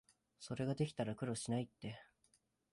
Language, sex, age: Japanese, male, 19-29